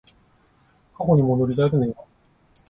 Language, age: Japanese, 30-39